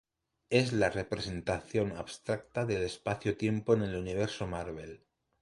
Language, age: Spanish, 40-49